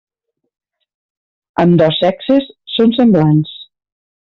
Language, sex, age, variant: Catalan, female, 50-59, Septentrional